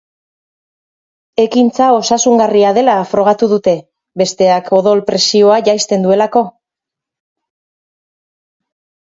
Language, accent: Basque, Erdialdekoa edo Nafarra (Gipuzkoa, Nafarroa)